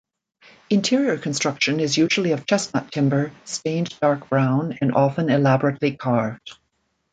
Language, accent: English, Canadian English